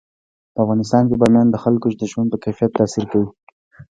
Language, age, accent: Pashto, 19-29, معیاري پښتو